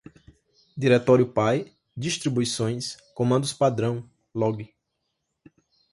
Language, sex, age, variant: Portuguese, male, 19-29, Portuguese (Brasil)